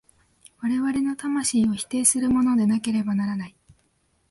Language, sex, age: Japanese, female, 19-29